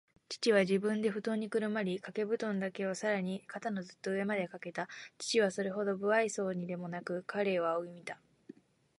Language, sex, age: Japanese, female, 19-29